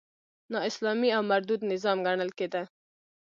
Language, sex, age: Pashto, female, 19-29